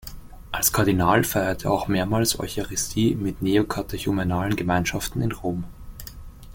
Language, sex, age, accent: German, male, 19-29, Österreichisches Deutsch